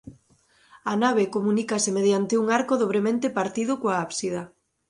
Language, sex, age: Galician, female, 19-29